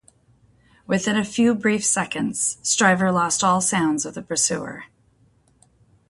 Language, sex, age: English, female, 50-59